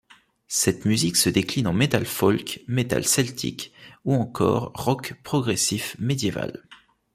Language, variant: French, Français de métropole